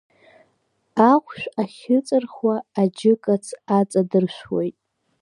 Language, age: Abkhazian, under 19